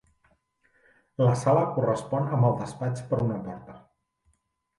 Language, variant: Catalan, Central